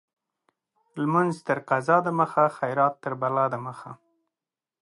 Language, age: Pashto, 30-39